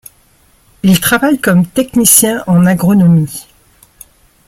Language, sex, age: French, male, 60-69